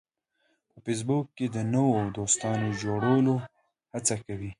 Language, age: Pashto, 19-29